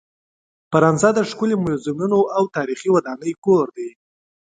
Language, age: Pashto, 19-29